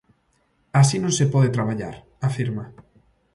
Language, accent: Galician, Normativo (estándar)